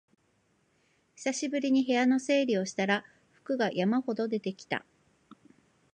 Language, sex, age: Japanese, female, 40-49